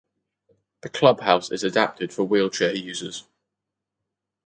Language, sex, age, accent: English, male, under 19, England English